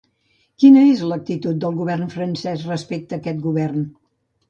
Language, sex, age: Catalan, female, 70-79